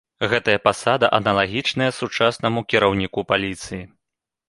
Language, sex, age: Belarusian, male, 30-39